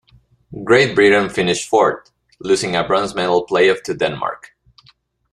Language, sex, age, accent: English, male, 19-29, United States English